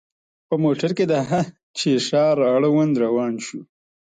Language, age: Pashto, 19-29